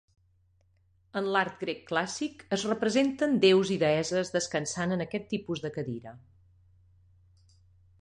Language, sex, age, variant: Catalan, female, 40-49, Nord-Occidental